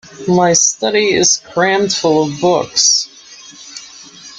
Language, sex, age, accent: English, female, 60-69, United States English